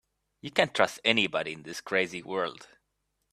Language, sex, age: English, male, 30-39